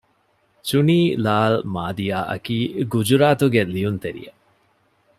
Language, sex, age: Divehi, male, 30-39